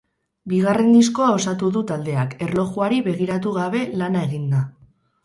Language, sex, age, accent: Basque, female, 19-29, Erdialdekoa edo Nafarra (Gipuzkoa, Nafarroa)